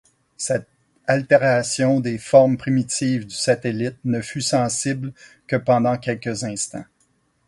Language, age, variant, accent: French, 50-59, Français d'Amérique du Nord, Français du Canada